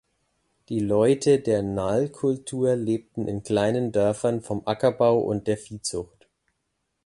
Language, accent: German, Deutschland Deutsch